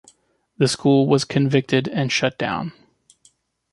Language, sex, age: English, male, 30-39